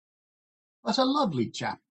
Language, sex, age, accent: English, male, 30-39, Australian English